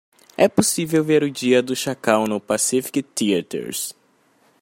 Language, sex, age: Portuguese, male, 19-29